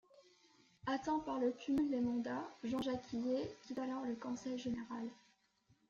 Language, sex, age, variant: French, female, under 19, Français de métropole